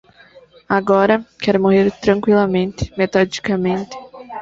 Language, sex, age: Portuguese, female, 19-29